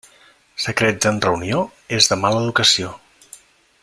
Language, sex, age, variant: Catalan, male, 40-49, Central